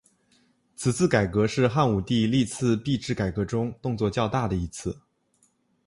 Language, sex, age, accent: Chinese, male, 19-29, 出生地：浙江省